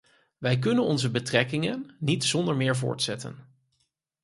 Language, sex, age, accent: Dutch, male, 30-39, Nederlands Nederlands